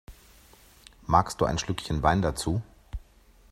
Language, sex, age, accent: German, male, 40-49, Deutschland Deutsch